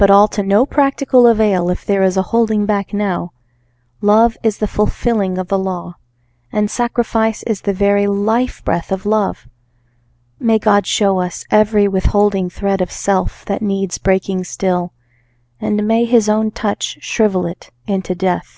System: none